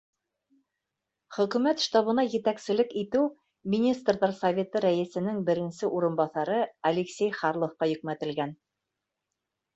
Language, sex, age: Bashkir, female, 40-49